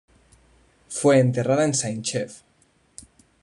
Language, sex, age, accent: Spanish, male, 19-29, España: Norte peninsular (Asturias, Castilla y León, Cantabria, País Vasco, Navarra, Aragón, La Rioja, Guadalajara, Cuenca)